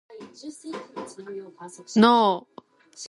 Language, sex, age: English, female, under 19